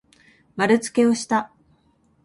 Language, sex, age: Japanese, female, 50-59